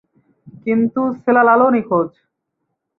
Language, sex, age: Bengali, male, 19-29